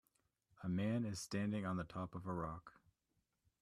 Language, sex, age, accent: English, male, 19-29, United States English